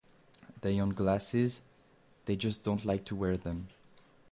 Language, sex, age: English, male, 19-29